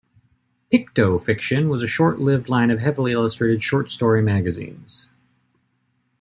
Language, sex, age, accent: English, male, 19-29, United States English